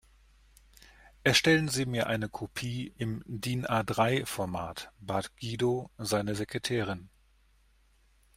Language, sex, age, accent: German, male, 40-49, Deutschland Deutsch